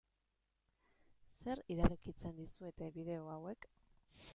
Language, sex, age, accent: Basque, female, 30-39, Mendebalekoa (Araba, Bizkaia, Gipuzkoako mendebaleko herri batzuk)